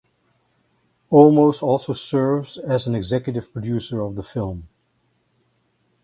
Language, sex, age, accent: English, male, 60-69, United States English